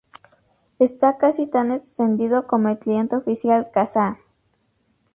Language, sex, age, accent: Spanish, female, 19-29, México